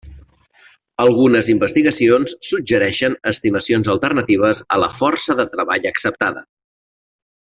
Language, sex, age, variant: Catalan, male, 40-49, Central